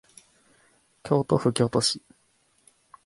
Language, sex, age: Japanese, male, 19-29